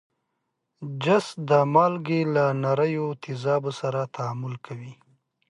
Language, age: Pashto, 30-39